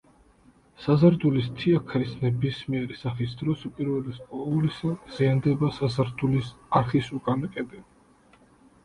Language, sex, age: Georgian, male, 19-29